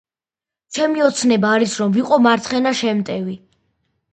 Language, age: Georgian, under 19